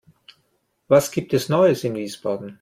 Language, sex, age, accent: German, male, 50-59, Österreichisches Deutsch